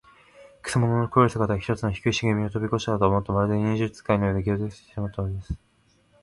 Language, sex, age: Japanese, male, 19-29